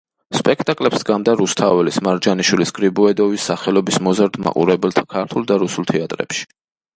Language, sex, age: Georgian, male, 19-29